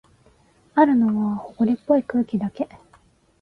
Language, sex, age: Japanese, female, 19-29